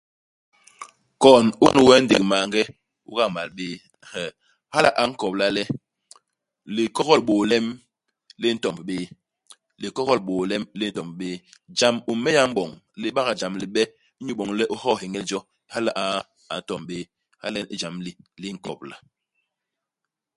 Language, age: Basaa, 40-49